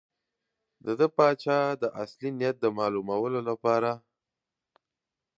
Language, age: Pashto, 19-29